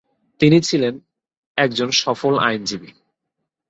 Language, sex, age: Bengali, male, 19-29